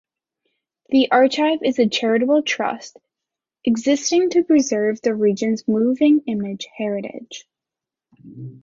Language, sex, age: English, female, 19-29